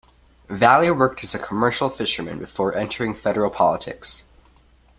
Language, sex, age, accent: English, male, under 19, United States English